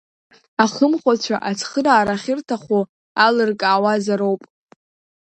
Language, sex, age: Abkhazian, female, 40-49